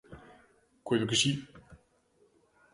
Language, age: Galician, 19-29